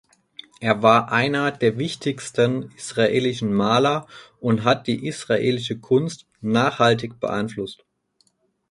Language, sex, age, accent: German, male, 30-39, Deutschland Deutsch